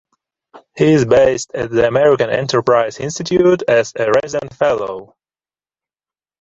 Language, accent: English, United States English